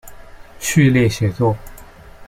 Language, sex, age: Chinese, male, 19-29